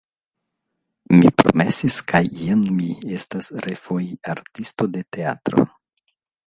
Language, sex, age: Esperanto, male, 50-59